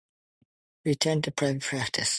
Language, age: English, 19-29